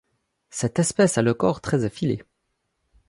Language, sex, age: French, male, 30-39